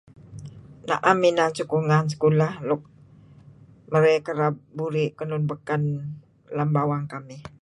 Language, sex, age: Kelabit, female, 60-69